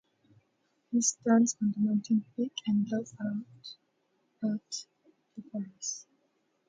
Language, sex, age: English, female, 19-29